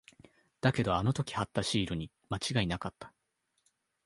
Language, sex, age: Japanese, male, 19-29